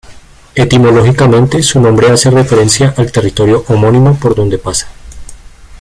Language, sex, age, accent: Spanish, male, 30-39, Andino-Pacífico: Colombia, Perú, Ecuador, oeste de Bolivia y Venezuela andina